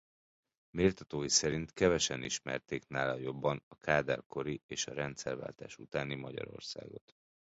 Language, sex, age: Hungarian, male, 40-49